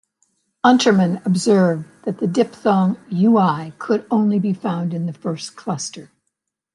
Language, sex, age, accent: English, female, 70-79, United States English